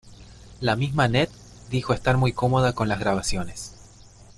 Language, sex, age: Spanish, male, 30-39